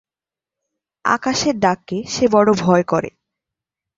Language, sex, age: Bengali, female, 19-29